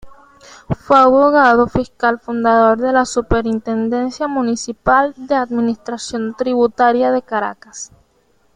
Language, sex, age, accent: Spanish, female, under 19, Caribe: Cuba, Venezuela, Puerto Rico, República Dominicana, Panamá, Colombia caribeña, México caribeño, Costa del golfo de México